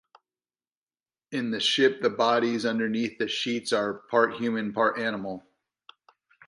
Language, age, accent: English, 50-59, United States English